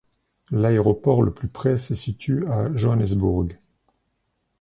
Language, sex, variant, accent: French, male, Français d'Europe, Français de Suisse